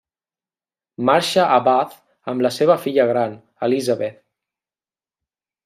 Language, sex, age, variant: Catalan, male, 19-29, Central